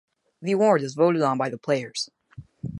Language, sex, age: English, male, under 19